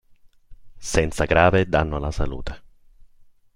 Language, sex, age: Italian, male, 19-29